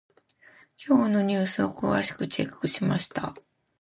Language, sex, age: Japanese, female, 40-49